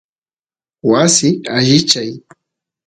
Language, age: Santiago del Estero Quichua, 30-39